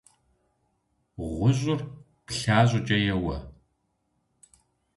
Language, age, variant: Kabardian, 30-39, Адыгэбзэ (Къэбэрдей, Кирил, псоми зэдай)